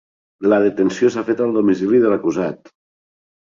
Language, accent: Catalan, valencià